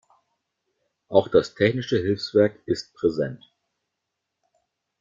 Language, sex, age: German, male, 40-49